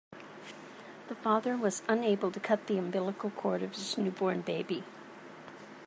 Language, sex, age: English, female, 60-69